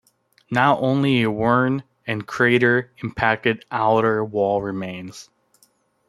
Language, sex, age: English, male, under 19